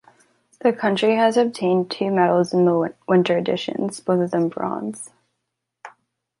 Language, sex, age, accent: English, female, 19-29, United States English